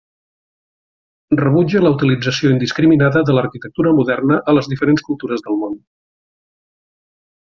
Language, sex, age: Catalan, male, 50-59